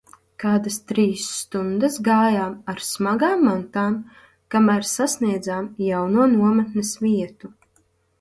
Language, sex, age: Latvian, female, 19-29